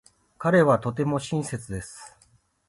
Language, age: Japanese, 40-49